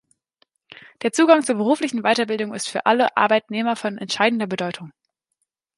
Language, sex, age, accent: German, male, 19-29, Deutschland Deutsch